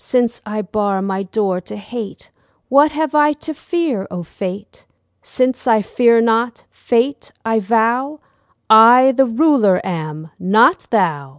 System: none